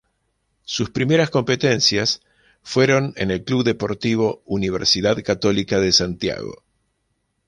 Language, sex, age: Spanish, male, 50-59